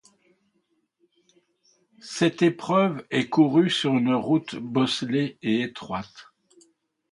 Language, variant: French, Français de métropole